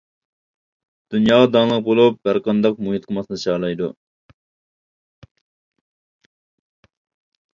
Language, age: Uyghur, 19-29